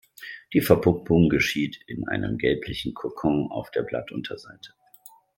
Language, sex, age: German, male, 40-49